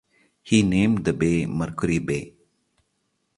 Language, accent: English, India and South Asia (India, Pakistan, Sri Lanka)